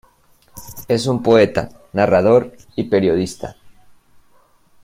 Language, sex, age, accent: Spanish, male, 19-29, Andino-Pacífico: Colombia, Perú, Ecuador, oeste de Bolivia y Venezuela andina